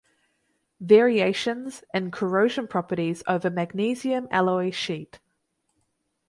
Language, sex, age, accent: English, female, 19-29, New Zealand English